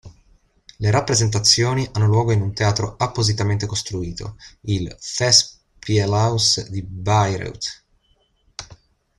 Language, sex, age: Italian, male, 19-29